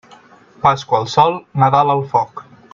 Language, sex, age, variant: Catalan, male, 19-29, Central